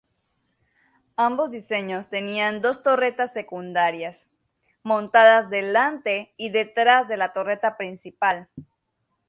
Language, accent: Spanish, América central; Caribe: Cuba, Venezuela, Puerto Rico, República Dominicana, Panamá, Colombia caribeña, México caribeño, Costa del golfo de México